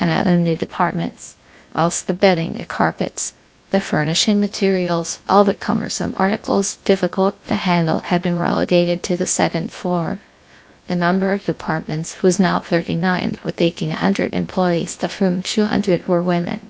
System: TTS, GlowTTS